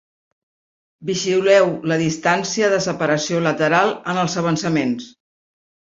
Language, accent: Catalan, Barceloní